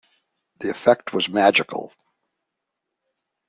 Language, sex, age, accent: English, male, 70-79, United States English